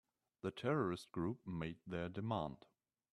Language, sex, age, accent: English, male, 30-39, England English